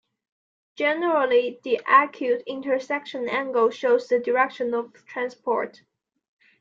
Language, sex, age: English, male, 19-29